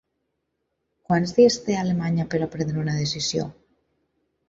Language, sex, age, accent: Catalan, female, 30-39, valencià